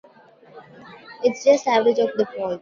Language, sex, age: English, female, 19-29